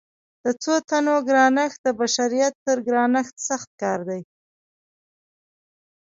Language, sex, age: Pashto, female, 19-29